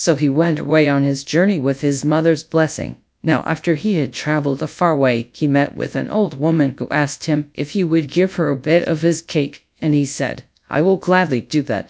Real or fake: fake